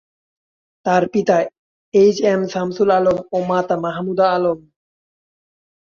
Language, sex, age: Bengali, male, 19-29